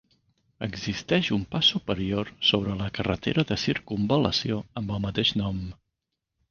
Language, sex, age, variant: Catalan, male, 40-49, Central